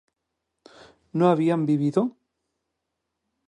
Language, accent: Spanish, España: Centro-Sur peninsular (Madrid, Toledo, Castilla-La Mancha)